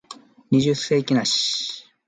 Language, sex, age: Japanese, male, 50-59